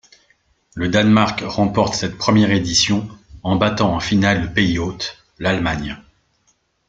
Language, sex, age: French, male, 40-49